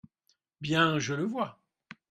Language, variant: French, Français de métropole